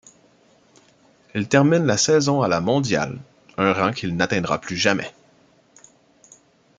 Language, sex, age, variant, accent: French, male, 30-39, Français d'Amérique du Nord, Français du Canada